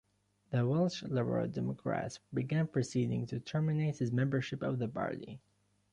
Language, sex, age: English, male, 19-29